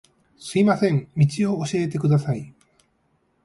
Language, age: Japanese, 50-59